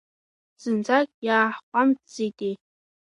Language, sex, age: Abkhazian, female, 19-29